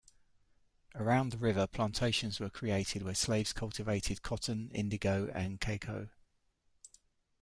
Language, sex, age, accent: English, male, 50-59, England English